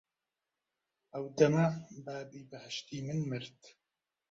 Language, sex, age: Central Kurdish, male, 30-39